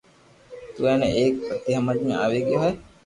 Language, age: Loarki, 40-49